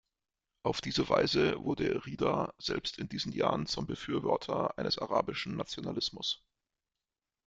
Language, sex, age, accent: German, male, 30-39, Deutschland Deutsch